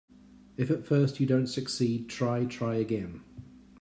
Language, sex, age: English, male, 40-49